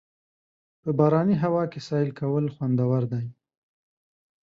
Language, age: Pashto, 30-39